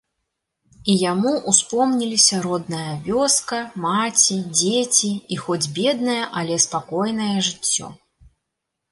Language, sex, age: Belarusian, female, 30-39